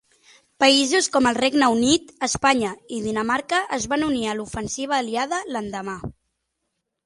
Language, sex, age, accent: Catalan, female, 19-29, nord-occidental; septentrional